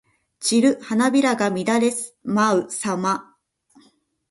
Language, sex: Japanese, female